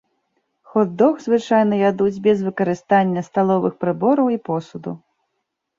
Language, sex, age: Belarusian, female, 30-39